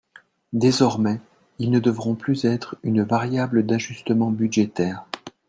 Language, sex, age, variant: French, male, 40-49, Français de métropole